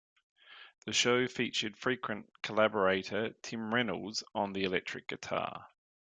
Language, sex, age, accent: English, male, 30-39, Australian English